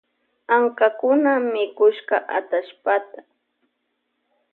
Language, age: Loja Highland Quichua, 19-29